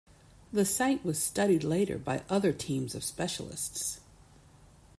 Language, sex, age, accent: English, female, 40-49, United States English